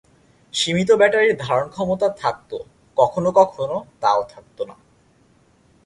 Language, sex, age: Bengali, male, under 19